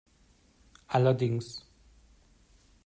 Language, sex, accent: German, male, Deutschland Deutsch